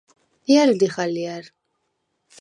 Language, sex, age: Svan, female, 19-29